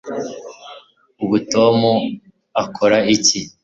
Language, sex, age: Kinyarwanda, male, 19-29